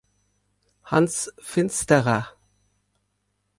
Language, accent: German, Deutschland Deutsch